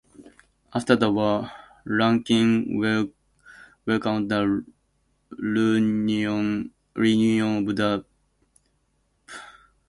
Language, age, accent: English, 19-29, United States English